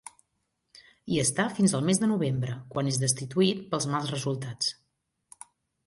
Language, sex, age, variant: Catalan, female, 40-49, Central